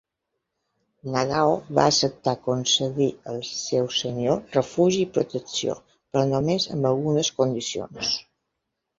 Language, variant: Catalan, Balear